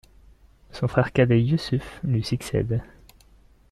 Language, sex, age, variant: French, male, 19-29, Français de métropole